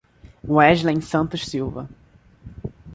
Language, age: Portuguese, under 19